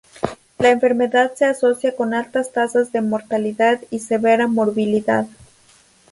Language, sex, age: Spanish, female, under 19